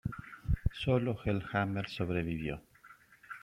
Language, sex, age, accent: Spanish, male, 40-49, Rioplatense: Argentina, Uruguay, este de Bolivia, Paraguay